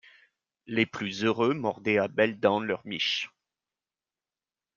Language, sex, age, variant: French, male, 19-29, Français de métropole